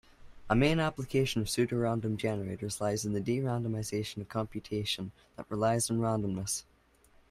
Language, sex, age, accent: English, male, under 19, Irish English